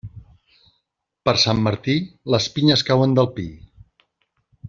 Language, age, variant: Catalan, 40-49, Central